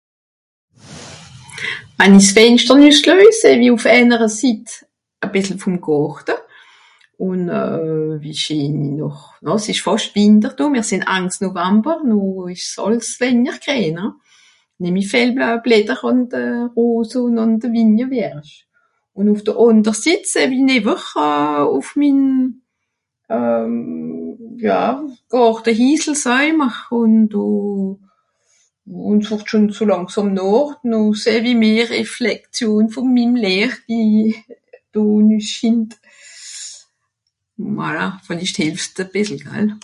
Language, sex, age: Swiss German, female, 60-69